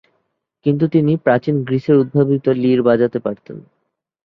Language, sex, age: Bengali, male, 19-29